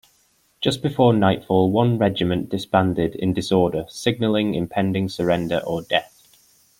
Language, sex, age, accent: English, male, 19-29, England English